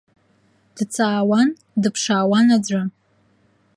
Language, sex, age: Abkhazian, female, 19-29